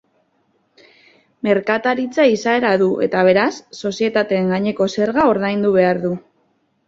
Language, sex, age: Basque, female, 19-29